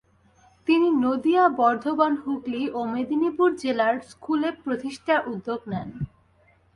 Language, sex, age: Bengali, female, 19-29